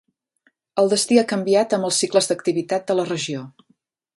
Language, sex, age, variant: Catalan, female, 50-59, Central